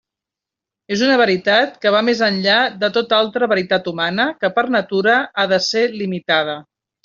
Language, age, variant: Catalan, 40-49, Central